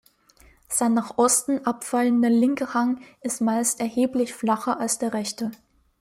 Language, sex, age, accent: German, female, 19-29, Österreichisches Deutsch